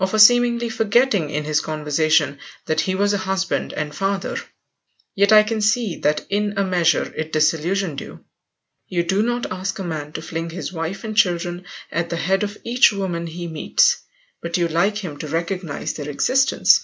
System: none